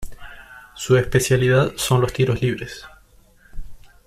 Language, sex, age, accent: Spanish, male, 19-29, Rioplatense: Argentina, Uruguay, este de Bolivia, Paraguay